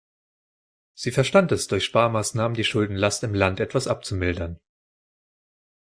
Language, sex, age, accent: German, male, 30-39, Deutschland Deutsch